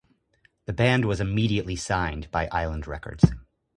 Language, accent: English, United States English